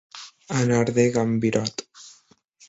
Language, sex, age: Catalan, male, under 19